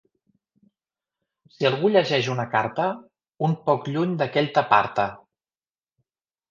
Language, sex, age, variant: Catalan, male, 40-49, Central